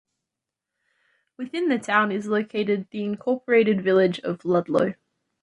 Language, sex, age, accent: English, female, 19-29, Australian English